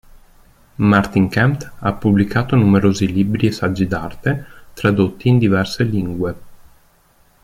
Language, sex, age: Italian, male, 30-39